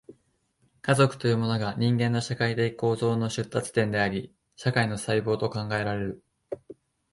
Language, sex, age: Japanese, male, 19-29